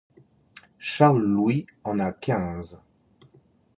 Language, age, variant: French, 50-59, Français de métropole